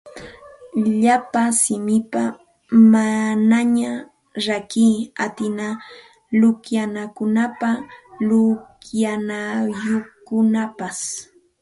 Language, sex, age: Santa Ana de Tusi Pasco Quechua, female, 30-39